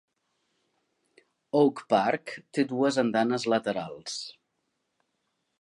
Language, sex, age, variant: Catalan, female, 50-59, Central